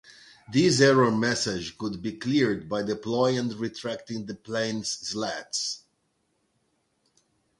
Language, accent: English, Brazilian